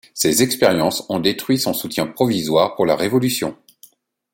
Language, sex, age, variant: French, male, 40-49, Français de métropole